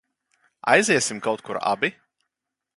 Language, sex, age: Latvian, male, 19-29